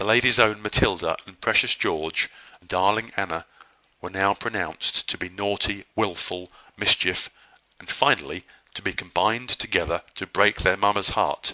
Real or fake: real